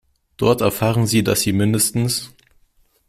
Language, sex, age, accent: German, male, under 19, Deutschland Deutsch